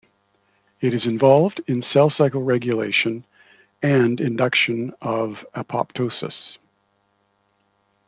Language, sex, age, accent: English, male, 60-69, Canadian English